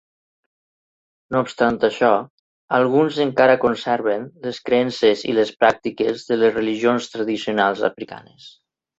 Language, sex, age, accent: Catalan, male, 50-59, valencià